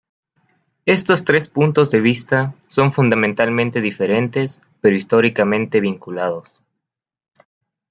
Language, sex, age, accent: Spanish, male, 19-29, México